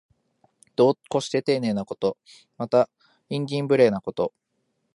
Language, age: Japanese, 19-29